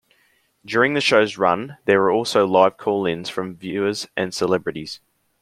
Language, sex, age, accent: English, male, under 19, Australian English